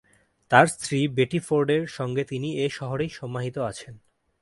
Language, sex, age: Bengali, male, 19-29